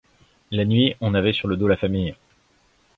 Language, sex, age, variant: French, male, 30-39, Français de métropole